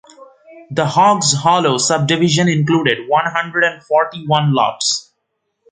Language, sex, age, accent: English, male, under 19, India and South Asia (India, Pakistan, Sri Lanka)